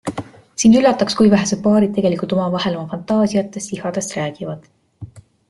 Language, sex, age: Estonian, female, 19-29